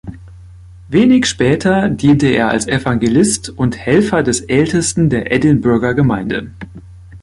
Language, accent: German, Deutschland Deutsch